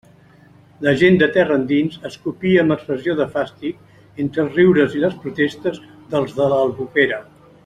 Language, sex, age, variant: Catalan, male, 60-69, Central